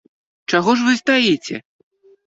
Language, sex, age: Belarusian, male, 30-39